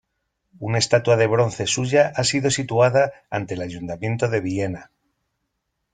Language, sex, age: Spanish, male, 40-49